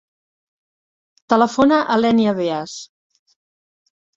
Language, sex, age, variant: Catalan, female, 70-79, Central